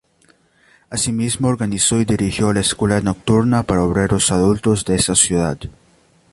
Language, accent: Spanish, Andino-Pacífico: Colombia, Perú, Ecuador, oeste de Bolivia y Venezuela andina